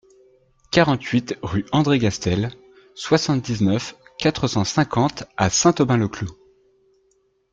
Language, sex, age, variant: French, male, 30-39, Français de métropole